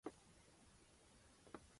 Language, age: Chinese, 30-39